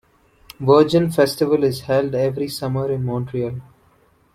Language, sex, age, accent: English, male, 19-29, India and South Asia (India, Pakistan, Sri Lanka)